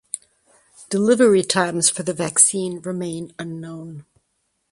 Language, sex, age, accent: English, female, 60-69, United States English